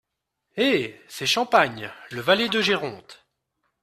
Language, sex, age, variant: French, male, 40-49, Français de métropole